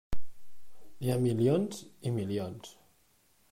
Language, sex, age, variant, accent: Catalan, male, 40-49, Central, central